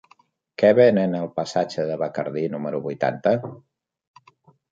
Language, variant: Catalan, Central